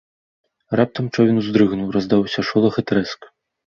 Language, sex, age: Belarusian, male, 19-29